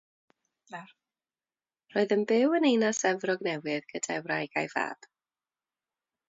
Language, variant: Welsh, South-Western Welsh